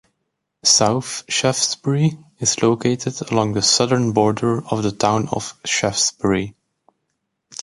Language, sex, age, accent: English, male, 19-29, England English